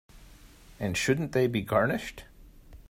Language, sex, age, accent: English, male, 30-39, United States English